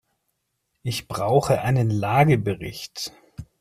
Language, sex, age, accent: German, male, 30-39, Deutschland Deutsch